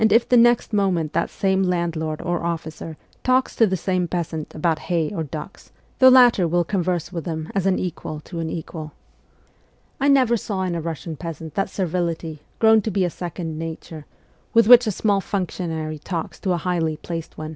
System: none